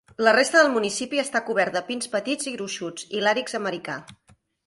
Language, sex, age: Catalan, female, 40-49